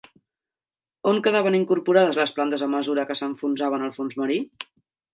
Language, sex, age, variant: Catalan, female, 30-39, Central